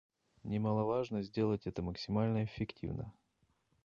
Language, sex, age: Russian, male, 40-49